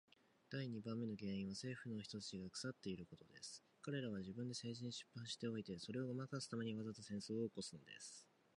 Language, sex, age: Japanese, male, 19-29